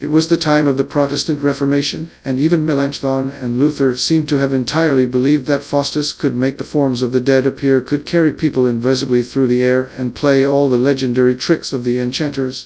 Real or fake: fake